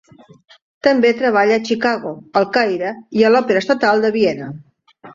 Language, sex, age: Catalan, female, 50-59